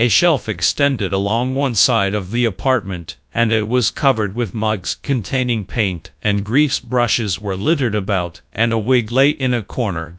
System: TTS, GradTTS